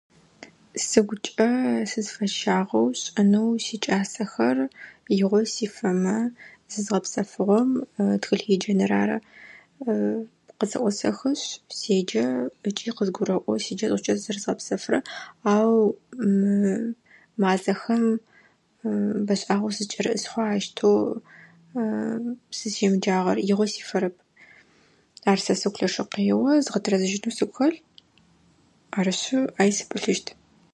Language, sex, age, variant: Adyghe, female, 19-29, Адыгабзэ (Кирил, пстэумэ зэдыряе)